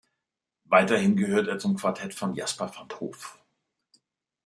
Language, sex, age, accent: German, male, 50-59, Deutschland Deutsch